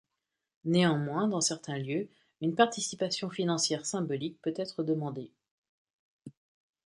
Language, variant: French, Français de métropole